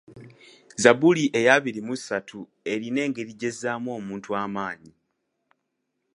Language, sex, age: Ganda, male, 19-29